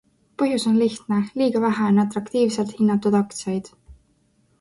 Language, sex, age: Estonian, female, 19-29